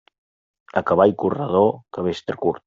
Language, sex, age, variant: Catalan, male, 30-39, Central